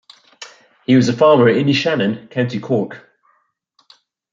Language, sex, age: English, male, 50-59